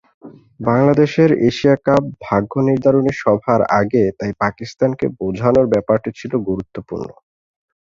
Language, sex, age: Bengali, male, 19-29